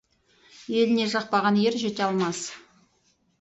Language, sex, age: Kazakh, female, 40-49